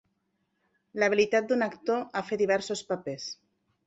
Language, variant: Catalan, Nord-Occidental